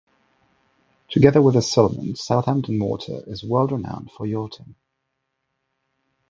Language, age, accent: English, 30-39, England English